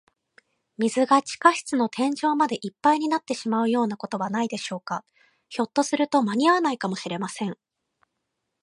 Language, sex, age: Japanese, female, 19-29